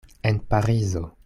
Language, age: Esperanto, 19-29